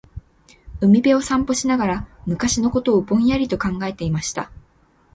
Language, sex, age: Japanese, female, 19-29